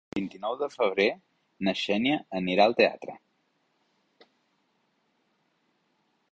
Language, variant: Catalan, Central